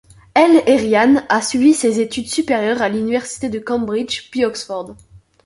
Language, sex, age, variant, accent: French, male, 19-29, Français d'Europe, Français de Belgique